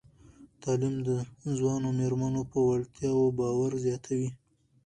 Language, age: Pashto, 19-29